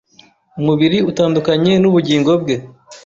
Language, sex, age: Kinyarwanda, male, 30-39